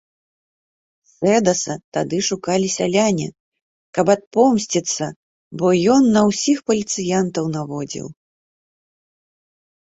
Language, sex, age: Belarusian, female, 30-39